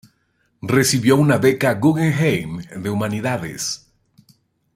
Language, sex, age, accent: Spanish, male, 40-49, México